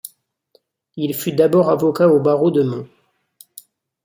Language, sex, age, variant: French, male, 30-39, Français de métropole